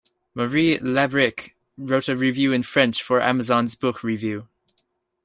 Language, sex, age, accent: English, male, 19-29, Canadian English